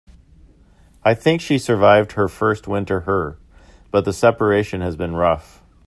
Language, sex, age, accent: English, male, 40-49, United States English